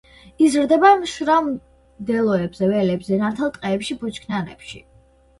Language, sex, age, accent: Georgian, female, under 19, მშვიდი